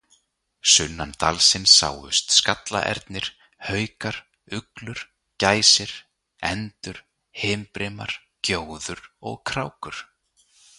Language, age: Icelandic, 30-39